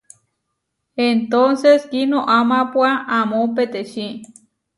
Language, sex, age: Huarijio, female, 19-29